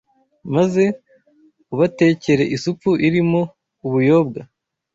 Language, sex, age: Kinyarwanda, male, 19-29